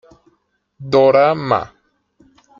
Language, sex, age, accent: Spanish, male, 19-29, México